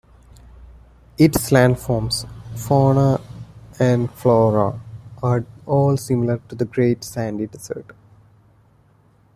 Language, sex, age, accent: English, male, 19-29, India and South Asia (India, Pakistan, Sri Lanka)